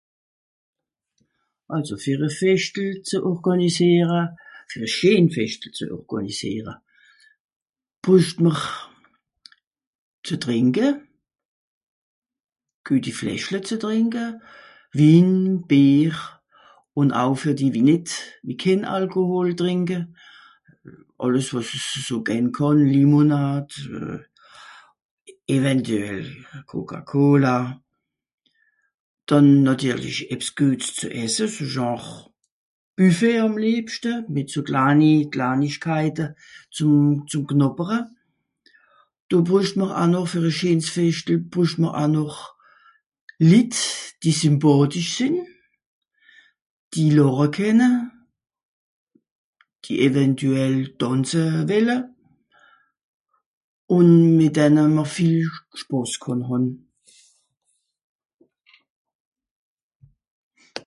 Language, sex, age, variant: Swiss German, female, 60-69, Nordniederàlemmànisch (Rishoffe, Zàwere, Bùsswìller, Hawenau, Brüemt, Stroossbùri, Molse, Dàmbàch, Schlettstàtt, Pfàlzbùri usw.)